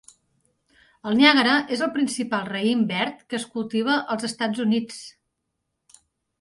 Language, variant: Catalan, Nord-Occidental